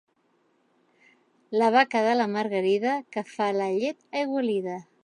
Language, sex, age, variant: Catalan, female, 40-49, Central